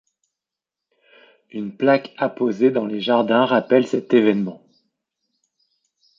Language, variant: French, Français de métropole